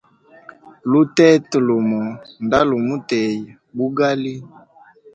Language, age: Hemba, 19-29